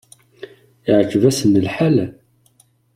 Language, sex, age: Kabyle, male, 30-39